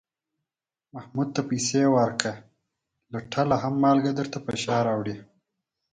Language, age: Pashto, 30-39